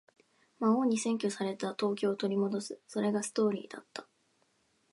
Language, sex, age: Japanese, female, 19-29